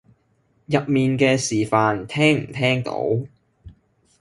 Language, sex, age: Cantonese, male, 19-29